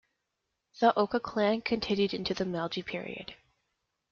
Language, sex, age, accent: English, female, under 19, United States English